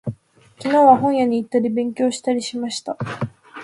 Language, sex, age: Japanese, female, 19-29